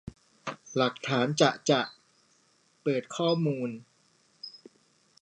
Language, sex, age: Thai, male, 19-29